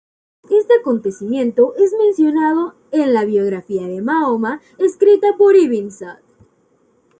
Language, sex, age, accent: Spanish, female, 19-29, México